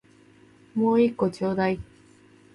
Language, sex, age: Japanese, female, 30-39